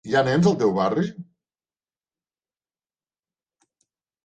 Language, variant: Catalan, Central